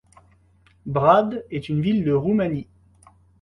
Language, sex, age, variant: French, male, 30-39, Français de métropole